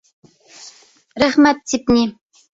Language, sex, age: Bashkir, female, 19-29